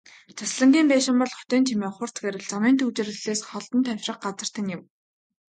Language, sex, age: Mongolian, female, 19-29